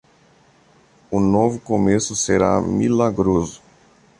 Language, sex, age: Portuguese, male, 30-39